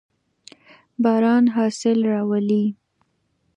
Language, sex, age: Pashto, female, 19-29